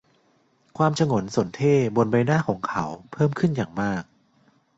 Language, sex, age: Thai, male, 30-39